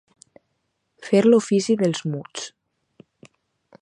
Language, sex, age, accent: Catalan, female, under 19, valencià